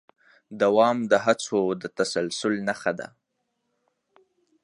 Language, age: Pashto, under 19